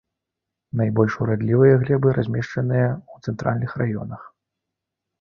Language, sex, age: Belarusian, male, 30-39